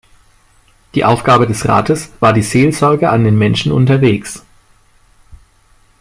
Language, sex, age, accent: German, male, 40-49, Deutschland Deutsch